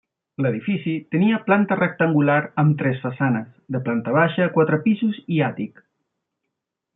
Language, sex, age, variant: Catalan, male, 40-49, Central